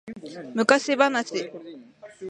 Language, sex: Japanese, female